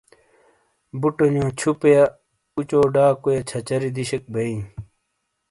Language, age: Shina, 30-39